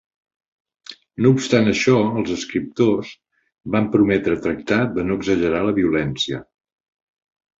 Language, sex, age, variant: Catalan, male, 60-69, Central